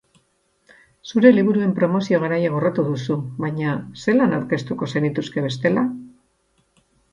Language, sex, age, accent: Basque, female, 60-69, Erdialdekoa edo Nafarra (Gipuzkoa, Nafarroa)